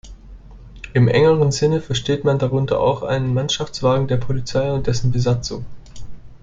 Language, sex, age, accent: German, male, 19-29, Deutschland Deutsch